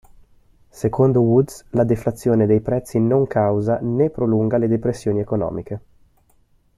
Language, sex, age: Italian, male, 19-29